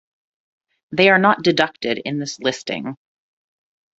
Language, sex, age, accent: English, female, 30-39, United States English